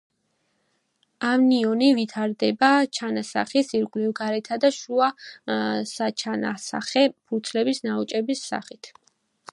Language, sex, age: Georgian, female, 19-29